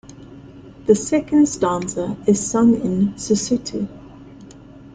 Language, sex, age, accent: English, female, 19-29, Southern African (South Africa, Zimbabwe, Namibia)